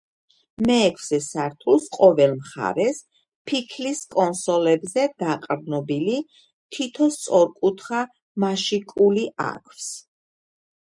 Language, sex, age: Georgian, female, 50-59